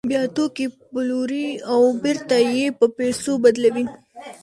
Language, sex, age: Pashto, female, under 19